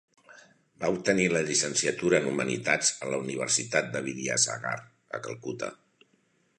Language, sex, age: Catalan, male, 60-69